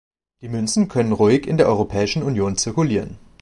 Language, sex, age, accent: German, male, 19-29, Deutschland Deutsch